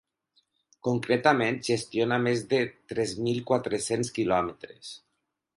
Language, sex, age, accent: Catalan, male, 40-49, valencià